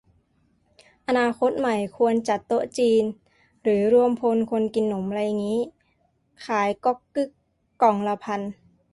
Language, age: Thai, 19-29